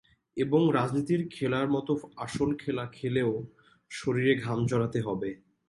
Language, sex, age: Bengali, male, 19-29